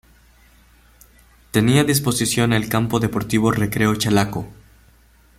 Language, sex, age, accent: Spanish, male, under 19, Caribe: Cuba, Venezuela, Puerto Rico, República Dominicana, Panamá, Colombia caribeña, México caribeño, Costa del golfo de México